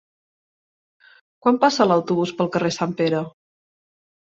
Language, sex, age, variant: Catalan, female, 30-39, Central